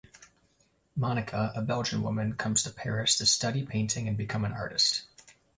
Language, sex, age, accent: English, male, 19-29, United States English